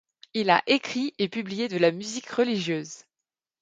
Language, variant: French, Français de métropole